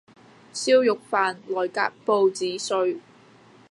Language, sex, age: Cantonese, female, 30-39